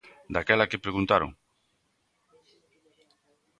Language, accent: Galician, Normativo (estándar)